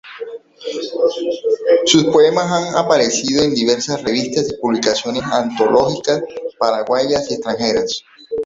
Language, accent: Spanish, Andino-Pacífico: Colombia, Perú, Ecuador, oeste de Bolivia y Venezuela andina